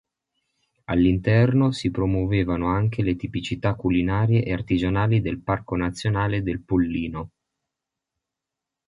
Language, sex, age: Italian, male, 19-29